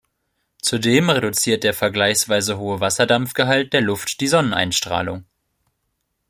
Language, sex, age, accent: German, male, 19-29, Deutschland Deutsch